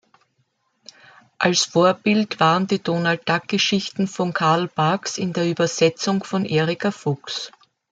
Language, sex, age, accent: German, female, 70-79, Österreichisches Deutsch